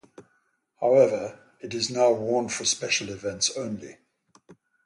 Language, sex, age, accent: English, male, 70-79, England English; Southern African (South Africa, Zimbabwe, Namibia)